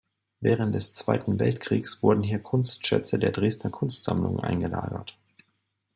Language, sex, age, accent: German, male, 30-39, Deutschland Deutsch